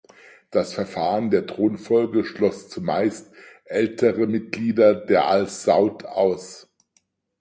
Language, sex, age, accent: German, male, 50-59, Deutschland Deutsch